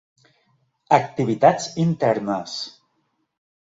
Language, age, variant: Catalan, 40-49, Central